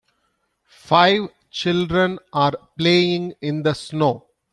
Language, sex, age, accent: English, male, 40-49, India and South Asia (India, Pakistan, Sri Lanka)